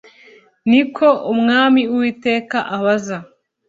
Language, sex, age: Kinyarwanda, female, 19-29